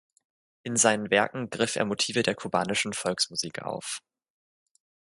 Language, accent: German, Deutschland Deutsch